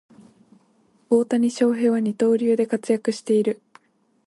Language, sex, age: Japanese, female, 19-29